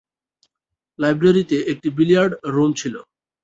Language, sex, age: Bengali, male, 19-29